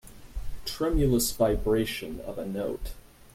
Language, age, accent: English, 19-29, United States English